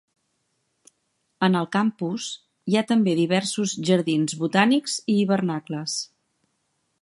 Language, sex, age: Catalan, female, 40-49